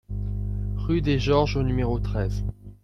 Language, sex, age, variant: French, male, 19-29, Français de métropole